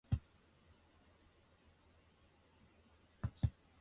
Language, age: Japanese, 19-29